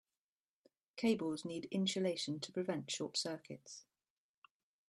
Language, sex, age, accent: English, female, 40-49, England English